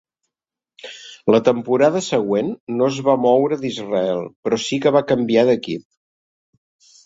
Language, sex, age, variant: Catalan, male, 60-69, Central